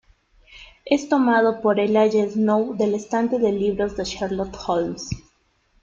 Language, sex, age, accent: Spanish, female, 30-39, Andino-Pacífico: Colombia, Perú, Ecuador, oeste de Bolivia y Venezuela andina